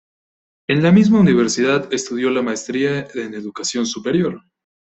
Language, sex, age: Spanish, male, 19-29